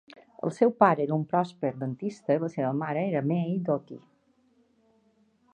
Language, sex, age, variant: Catalan, female, 60-69, Balear